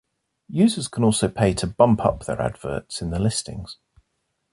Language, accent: English, England English